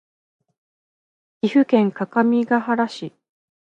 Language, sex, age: Japanese, female, 30-39